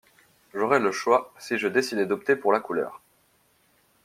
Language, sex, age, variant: French, male, 19-29, Français de métropole